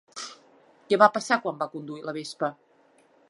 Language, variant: Catalan, Central